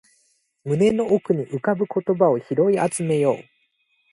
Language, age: Japanese, 19-29